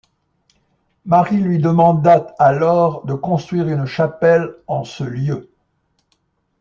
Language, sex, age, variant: French, male, 70-79, Français de métropole